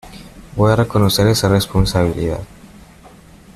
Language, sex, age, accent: Spanish, male, under 19, Andino-Pacífico: Colombia, Perú, Ecuador, oeste de Bolivia y Venezuela andina